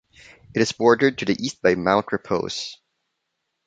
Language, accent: English, Filipino